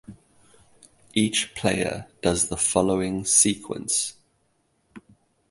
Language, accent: English, Southern African (South Africa, Zimbabwe, Namibia)